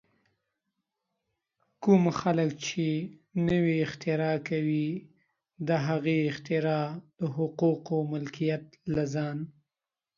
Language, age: Pashto, 19-29